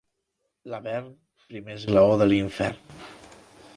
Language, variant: Catalan, Central